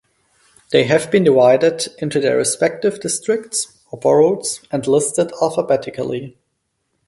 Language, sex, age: English, male, under 19